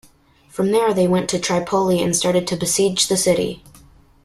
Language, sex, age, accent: English, male, under 19, United States English